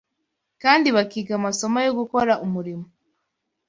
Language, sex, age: Kinyarwanda, female, 19-29